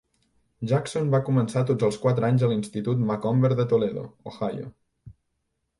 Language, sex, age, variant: Catalan, male, 19-29, Central